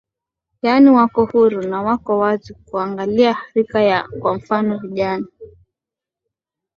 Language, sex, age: Swahili, female, 19-29